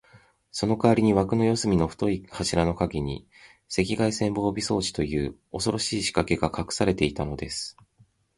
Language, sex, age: Japanese, male, 30-39